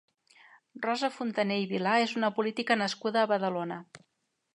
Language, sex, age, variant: Catalan, female, 50-59, Central